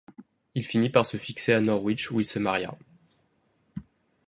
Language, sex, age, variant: French, male, 19-29, Français de métropole